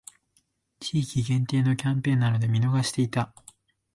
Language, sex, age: Japanese, male, 19-29